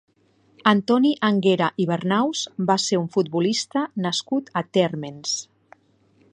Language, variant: Catalan, Nord-Occidental